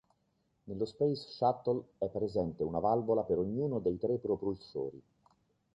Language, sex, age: Italian, male, 50-59